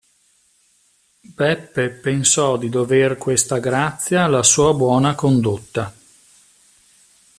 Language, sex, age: Italian, male, 40-49